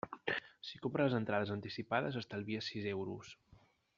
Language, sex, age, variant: Catalan, male, 30-39, Central